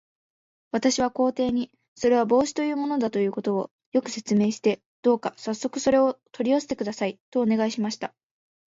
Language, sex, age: Japanese, female, 19-29